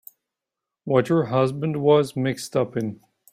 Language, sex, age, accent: English, male, 19-29, United States English